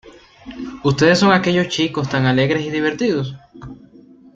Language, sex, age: Spanish, male, 19-29